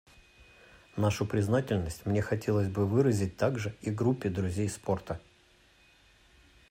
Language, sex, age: Russian, male, 40-49